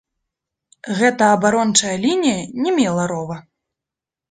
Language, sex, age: Belarusian, female, 19-29